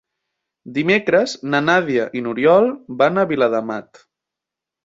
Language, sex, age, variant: Catalan, male, 19-29, Central